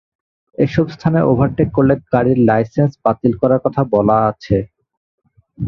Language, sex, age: Bengali, male, 19-29